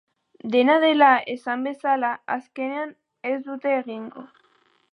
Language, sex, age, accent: Basque, female, under 19, Mendebalekoa (Araba, Bizkaia, Gipuzkoako mendebaleko herri batzuk)